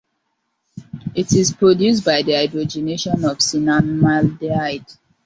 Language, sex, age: English, female, 19-29